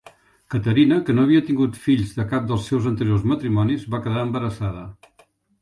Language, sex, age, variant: Catalan, male, 60-69, Central